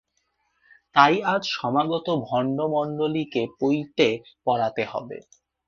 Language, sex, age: Bengali, male, 19-29